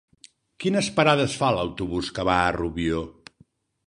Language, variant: Catalan, Nord-Occidental